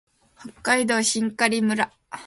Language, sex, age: Japanese, female, 19-29